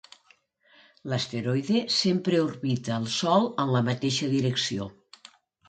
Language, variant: Catalan, Nord-Occidental